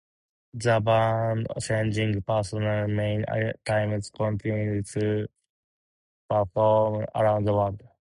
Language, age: English, 19-29